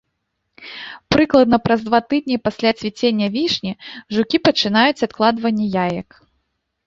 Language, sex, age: Belarusian, female, 19-29